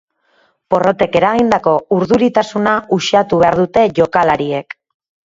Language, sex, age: Basque, female, 30-39